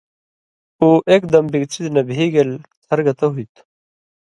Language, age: Indus Kohistani, 30-39